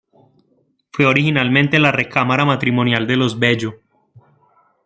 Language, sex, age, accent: Spanish, male, 19-29, Andino-Pacífico: Colombia, Perú, Ecuador, oeste de Bolivia y Venezuela andina